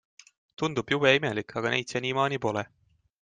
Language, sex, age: Estonian, male, 19-29